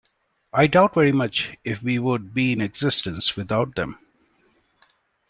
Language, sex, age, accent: English, male, 30-39, India and South Asia (India, Pakistan, Sri Lanka)